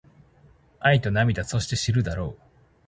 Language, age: Japanese, 30-39